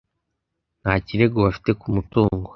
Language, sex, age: Kinyarwanda, male, under 19